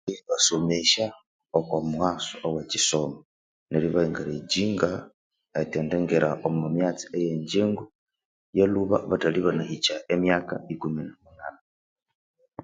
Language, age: Konzo, 30-39